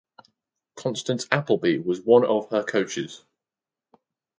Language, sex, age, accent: English, male, under 19, England English